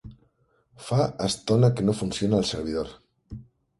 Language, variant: Catalan, Central